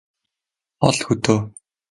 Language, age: Mongolian, 19-29